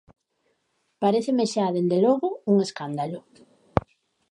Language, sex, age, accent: Galician, female, 40-49, Oriental (común en zona oriental)